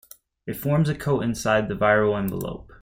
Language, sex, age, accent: English, male, 19-29, United States English